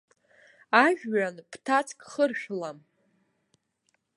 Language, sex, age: Abkhazian, female, 19-29